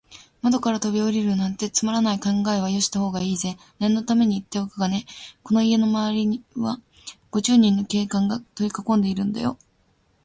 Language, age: Japanese, 19-29